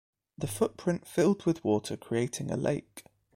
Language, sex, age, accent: English, male, 19-29, England English